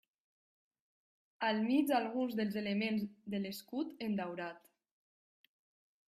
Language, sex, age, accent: Catalan, female, 19-29, valencià